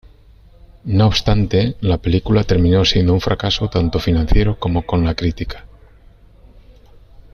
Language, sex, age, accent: Spanish, male, 50-59, España: Norte peninsular (Asturias, Castilla y León, Cantabria, País Vasco, Navarra, Aragón, La Rioja, Guadalajara, Cuenca)